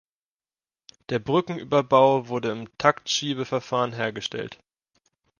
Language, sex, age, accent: German, male, 19-29, Deutschland Deutsch